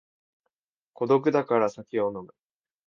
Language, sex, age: Japanese, male, under 19